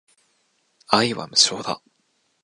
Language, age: Japanese, 19-29